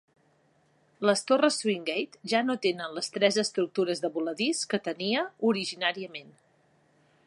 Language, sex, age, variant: Catalan, female, 40-49, Central